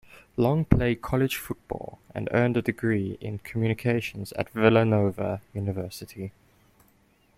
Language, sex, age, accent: English, male, 19-29, Southern African (South Africa, Zimbabwe, Namibia)